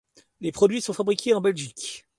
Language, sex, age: French, male, 40-49